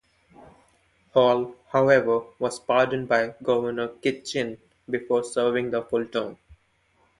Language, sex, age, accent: English, male, 19-29, India and South Asia (India, Pakistan, Sri Lanka)